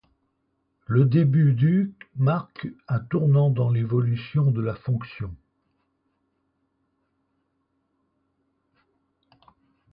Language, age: French, 70-79